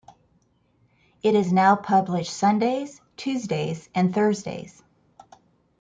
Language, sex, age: English, female, 50-59